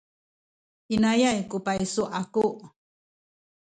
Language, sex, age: Sakizaya, female, 70-79